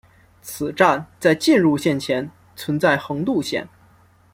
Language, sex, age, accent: Chinese, male, 19-29, 出生地：辽宁省